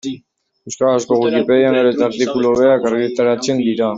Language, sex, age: Basque, male, 19-29